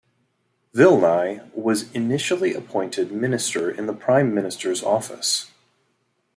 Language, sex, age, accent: English, male, 40-49, United States English